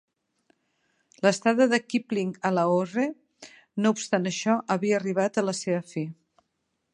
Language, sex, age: Catalan, female, 50-59